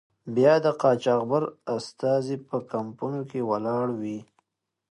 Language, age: Pashto, 30-39